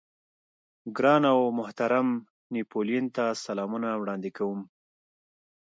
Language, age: Pashto, 30-39